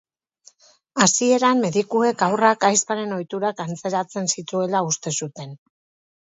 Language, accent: Basque, Mendebalekoa (Araba, Bizkaia, Gipuzkoako mendebaleko herri batzuk)